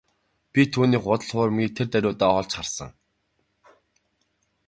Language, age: Mongolian, 19-29